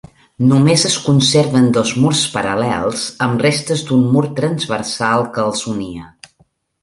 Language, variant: Catalan, Balear